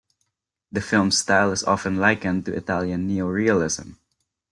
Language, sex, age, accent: English, male, 19-29, Filipino